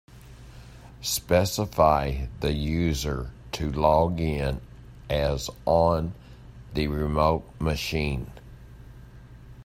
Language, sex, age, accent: English, male, 50-59, United States English